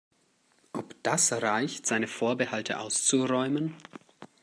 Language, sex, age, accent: German, male, under 19, Deutschland Deutsch